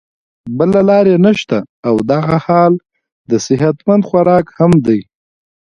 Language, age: Pashto, 30-39